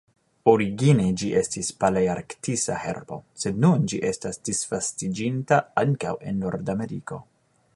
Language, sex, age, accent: Esperanto, male, 19-29, Internacia